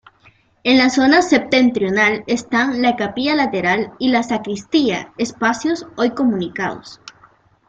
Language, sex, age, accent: Spanish, female, 19-29, América central